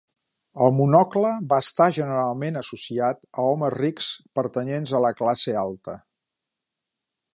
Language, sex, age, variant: Catalan, male, 50-59, Central